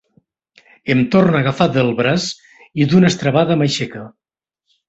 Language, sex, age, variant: Catalan, male, 60-69, Nord-Occidental